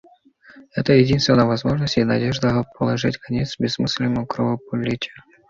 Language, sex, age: Russian, male, 19-29